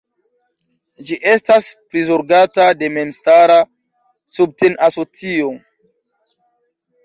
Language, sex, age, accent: Esperanto, male, 19-29, Internacia